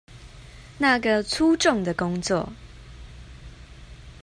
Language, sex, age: Chinese, female, 30-39